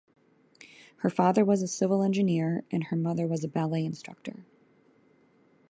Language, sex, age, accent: English, female, 30-39, United States English